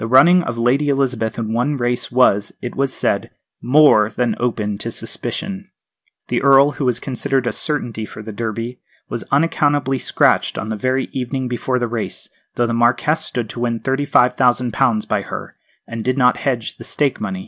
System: none